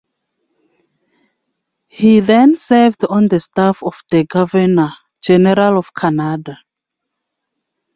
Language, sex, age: English, female, 30-39